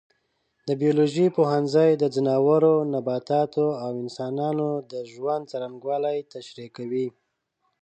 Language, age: Pashto, 30-39